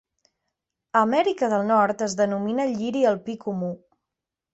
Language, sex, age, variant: Catalan, female, 19-29, Central